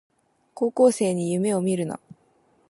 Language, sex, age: Japanese, female, 19-29